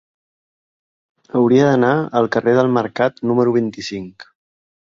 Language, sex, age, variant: Catalan, male, 40-49, Central